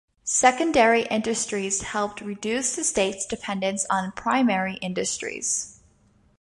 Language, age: English, 19-29